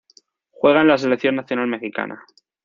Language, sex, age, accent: Spanish, male, 19-29, España: Norte peninsular (Asturias, Castilla y León, Cantabria, País Vasco, Navarra, Aragón, La Rioja, Guadalajara, Cuenca)